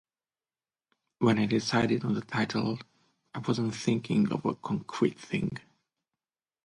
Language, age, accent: English, 30-39, Eastern European